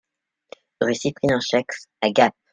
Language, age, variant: French, 19-29, Français de métropole